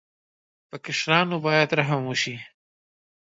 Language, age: Pashto, 19-29